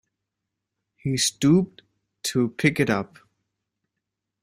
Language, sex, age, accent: English, male, 19-29, United States English